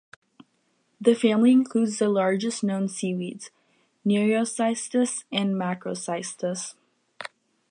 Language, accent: English, United States English